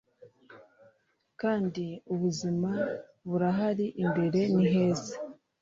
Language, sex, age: Kinyarwanda, female, 30-39